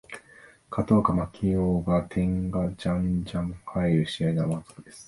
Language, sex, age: Japanese, male, 19-29